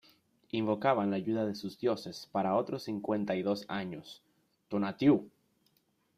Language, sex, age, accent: Spanish, male, 19-29, Caribe: Cuba, Venezuela, Puerto Rico, República Dominicana, Panamá, Colombia caribeña, México caribeño, Costa del golfo de México